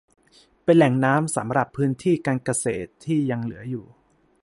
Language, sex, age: Thai, male, 19-29